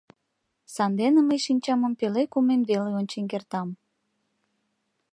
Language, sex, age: Mari, female, 19-29